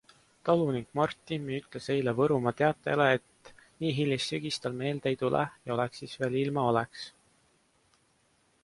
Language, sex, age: Estonian, male, 19-29